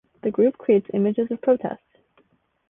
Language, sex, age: English, female, under 19